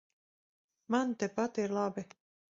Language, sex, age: Latvian, female, 40-49